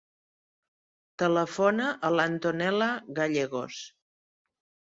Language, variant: Catalan, Central